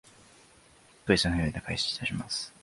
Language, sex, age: Japanese, male, 19-29